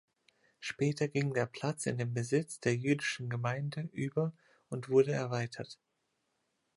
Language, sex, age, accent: German, male, 19-29, Deutschland Deutsch